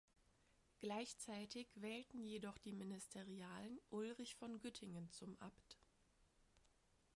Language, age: German, 19-29